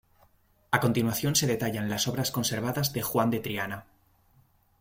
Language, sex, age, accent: Spanish, male, 19-29, España: Norte peninsular (Asturias, Castilla y León, Cantabria, País Vasco, Navarra, Aragón, La Rioja, Guadalajara, Cuenca)